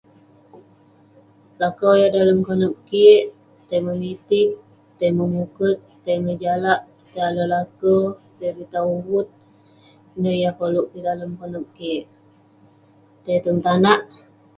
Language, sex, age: Western Penan, female, 19-29